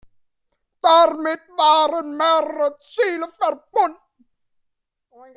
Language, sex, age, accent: German, female, 19-29, Deutschland Deutsch